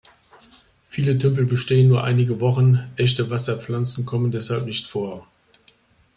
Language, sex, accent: German, male, Deutschland Deutsch